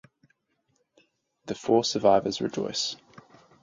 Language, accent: English, Australian English